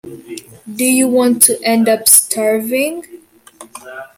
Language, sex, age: English, female, 19-29